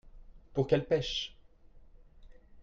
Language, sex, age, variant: French, male, 30-39, Français de métropole